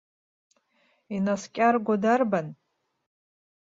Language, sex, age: Abkhazian, female, 40-49